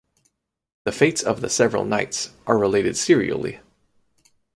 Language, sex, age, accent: English, male, 19-29, United States English